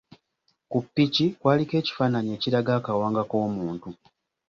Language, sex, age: Ganda, male, 19-29